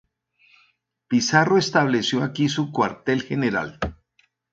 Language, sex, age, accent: Spanish, male, 60-69, Andino-Pacífico: Colombia, Perú, Ecuador, oeste de Bolivia y Venezuela andina